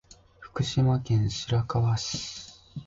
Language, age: Japanese, 19-29